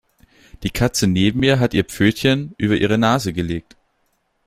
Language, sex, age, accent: German, male, 19-29, Österreichisches Deutsch